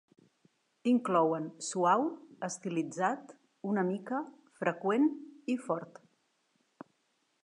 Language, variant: Catalan, Central